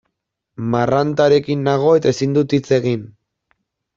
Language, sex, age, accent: Basque, male, 19-29, Mendebalekoa (Araba, Bizkaia, Gipuzkoako mendebaleko herri batzuk)